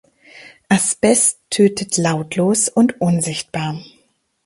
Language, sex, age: German, female, 30-39